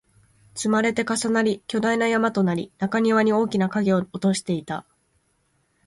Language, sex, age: Japanese, female, 19-29